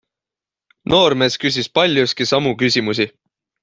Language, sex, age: Estonian, male, 19-29